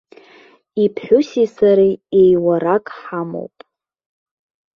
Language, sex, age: Abkhazian, female, 19-29